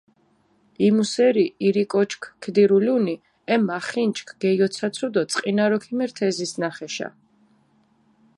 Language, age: Mingrelian, 40-49